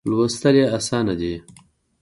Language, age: Pashto, 30-39